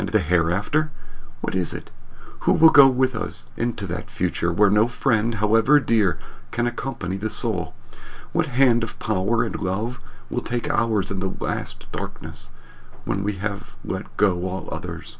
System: none